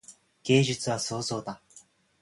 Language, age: Japanese, 19-29